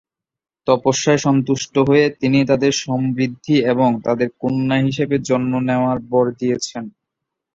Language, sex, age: Bengali, male, 19-29